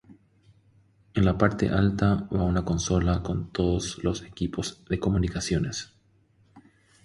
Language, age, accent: Spanish, 30-39, Rioplatense: Argentina, Uruguay, este de Bolivia, Paraguay